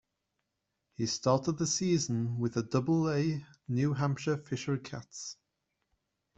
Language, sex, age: English, male, 30-39